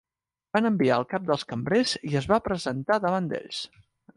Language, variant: Catalan, Central